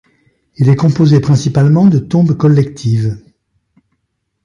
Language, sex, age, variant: French, male, 70-79, Français de métropole